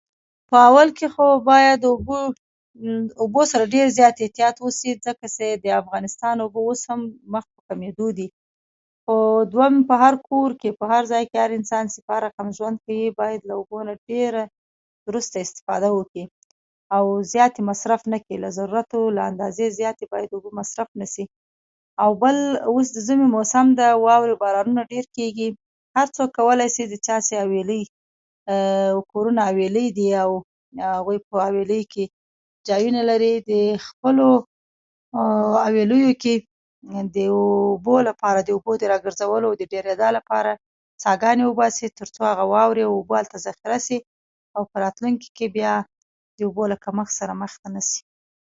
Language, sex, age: Pashto, female, 19-29